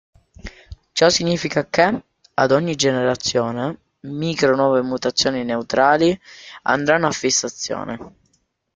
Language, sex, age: Italian, male, under 19